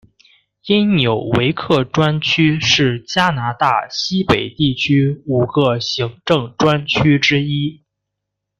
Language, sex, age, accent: Chinese, male, 19-29, 出生地：河北省